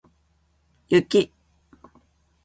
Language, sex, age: Japanese, female, 50-59